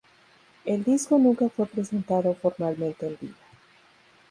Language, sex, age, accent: Spanish, female, 30-39, México